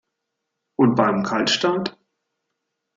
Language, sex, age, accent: German, male, 30-39, Deutschland Deutsch